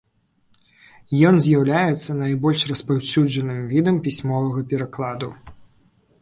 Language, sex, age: Belarusian, male, 19-29